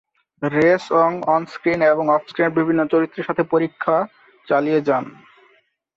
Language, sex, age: Bengali, male, 19-29